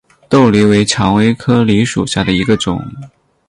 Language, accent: Chinese, 出生地：江西省